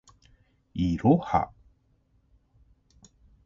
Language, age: Japanese, 40-49